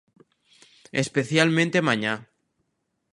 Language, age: Galician, 19-29